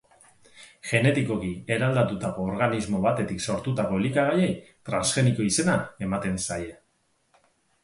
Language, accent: Basque, Mendebalekoa (Araba, Bizkaia, Gipuzkoako mendebaleko herri batzuk)